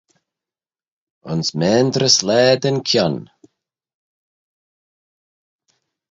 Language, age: Manx, 40-49